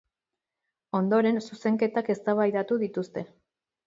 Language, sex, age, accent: Basque, female, 30-39, Erdialdekoa edo Nafarra (Gipuzkoa, Nafarroa)